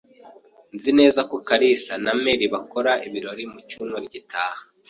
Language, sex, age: Kinyarwanda, male, 19-29